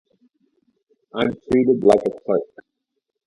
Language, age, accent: English, 40-49, United States English